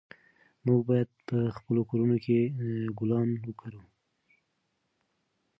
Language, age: Pashto, 19-29